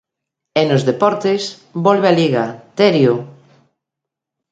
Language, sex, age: Galician, female, 50-59